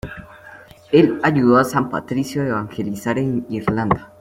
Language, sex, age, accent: Spanish, male, under 19, Andino-Pacífico: Colombia, Perú, Ecuador, oeste de Bolivia y Venezuela andina